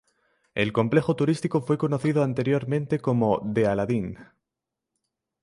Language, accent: Spanish, España: Centro-Sur peninsular (Madrid, Toledo, Castilla-La Mancha)